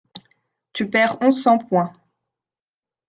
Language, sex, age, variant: French, female, 19-29, Français de métropole